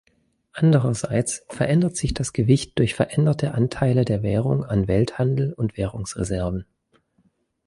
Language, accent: German, Deutschland Deutsch